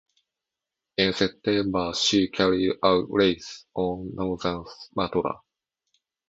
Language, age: English, under 19